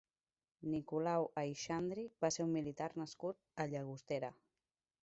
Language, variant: Catalan, Central